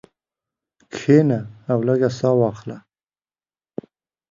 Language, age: Pashto, 19-29